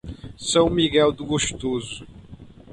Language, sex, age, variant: Portuguese, male, 19-29, Portuguese (Brasil)